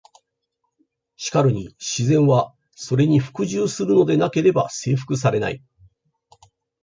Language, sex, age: Japanese, male, 50-59